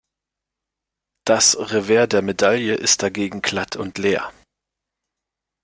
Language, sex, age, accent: German, male, 30-39, Deutschland Deutsch